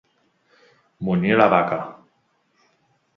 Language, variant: Catalan, Central